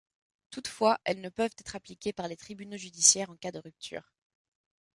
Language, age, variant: French, 19-29, Français de métropole